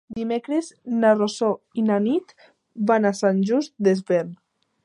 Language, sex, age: Catalan, female, under 19